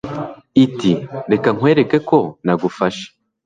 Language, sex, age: Kinyarwanda, male, 19-29